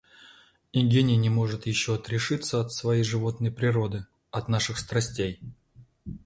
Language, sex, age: Russian, male, 40-49